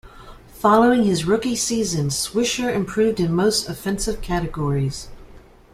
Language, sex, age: English, female, 40-49